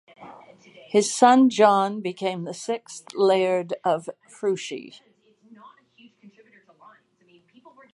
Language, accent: English, Canadian English